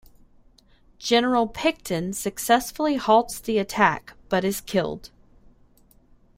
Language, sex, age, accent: English, female, 30-39, United States English